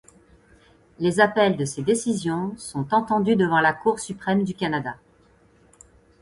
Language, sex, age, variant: French, female, 50-59, Français de métropole